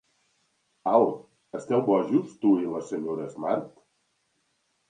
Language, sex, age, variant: Catalan, male, 40-49, Central